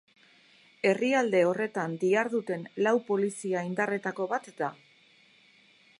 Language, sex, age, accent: Basque, female, 50-59, Erdialdekoa edo Nafarra (Gipuzkoa, Nafarroa)